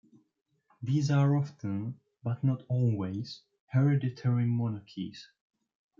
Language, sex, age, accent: English, male, 19-29, England English